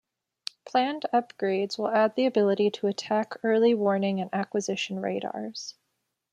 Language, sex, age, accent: English, female, 19-29, United States English